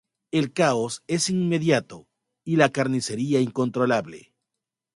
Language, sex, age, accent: Spanish, male, 40-49, América central